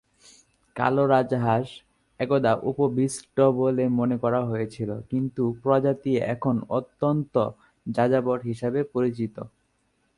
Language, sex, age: Bengali, male, under 19